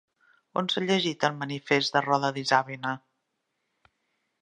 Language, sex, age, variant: Catalan, female, 50-59, Central